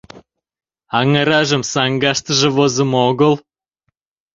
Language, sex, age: Mari, male, 30-39